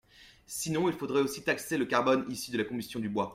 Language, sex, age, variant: French, male, 19-29, Français de métropole